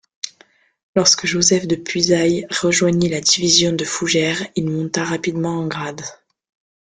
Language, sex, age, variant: French, female, under 19, Français de métropole